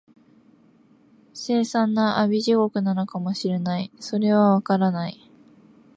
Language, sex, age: Japanese, female, 19-29